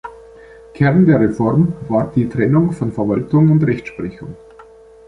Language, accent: German, Deutschland Deutsch